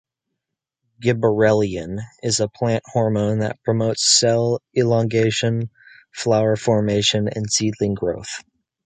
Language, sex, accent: English, male, United States English